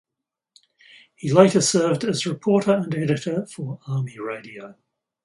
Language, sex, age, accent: English, male, 60-69, Australian English